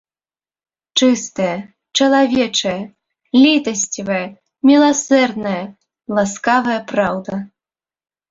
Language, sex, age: Belarusian, female, 19-29